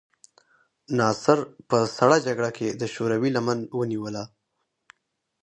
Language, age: Pashto, 19-29